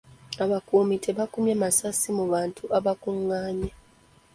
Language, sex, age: Ganda, female, 19-29